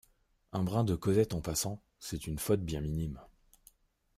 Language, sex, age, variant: French, male, 30-39, Français de métropole